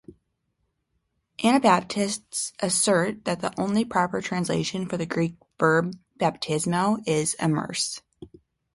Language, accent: English, United States English